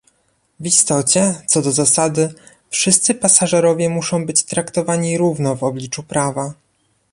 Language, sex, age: Polish, male, 19-29